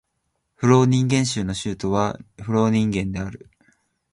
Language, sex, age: Japanese, male, 19-29